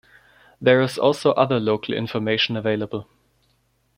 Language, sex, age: English, male, under 19